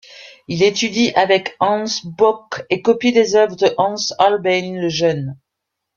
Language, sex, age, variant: French, female, 50-59, Français de métropole